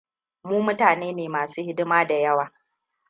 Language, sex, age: Hausa, female, 30-39